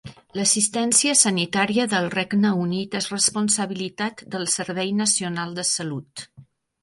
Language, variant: Catalan, Septentrional